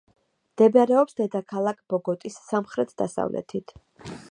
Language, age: Georgian, 30-39